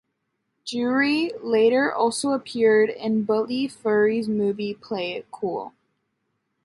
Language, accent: English, United States English